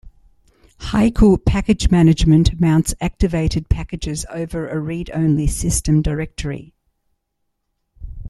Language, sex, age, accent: English, female, 60-69, Australian English